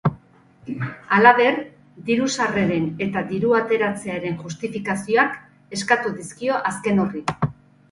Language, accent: Basque, Erdialdekoa edo Nafarra (Gipuzkoa, Nafarroa)